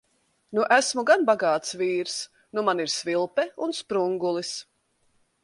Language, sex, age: Latvian, female, 40-49